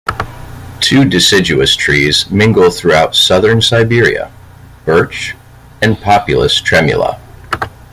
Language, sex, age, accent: English, male, 30-39, United States English